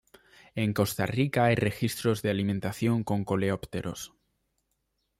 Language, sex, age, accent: Spanish, male, under 19, España: Norte peninsular (Asturias, Castilla y León, Cantabria, País Vasco, Navarra, Aragón, La Rioja, Guadalajara, Cuenca)